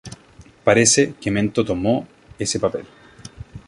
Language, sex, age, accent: Spanish, male, 19-29, Chileno: Chile, Cuyo